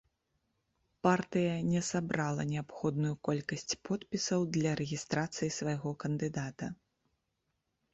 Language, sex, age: Belarusian, female, 30-39